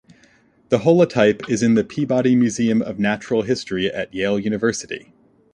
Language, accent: English, United States English